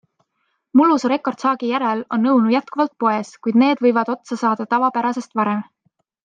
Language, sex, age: Estonian, female, 19-29